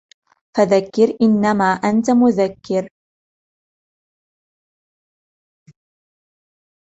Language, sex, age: Arabic, female, 19-29